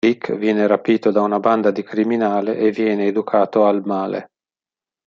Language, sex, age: Italian, male, 50-59